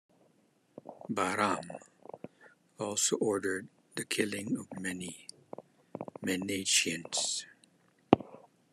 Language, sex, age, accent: English, male, 50-59, Filipino